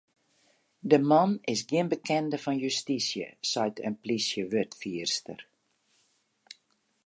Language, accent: Western Frisian, Klaaifrysk